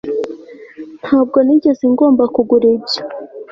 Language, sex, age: Kinyarwanda, female, 19-29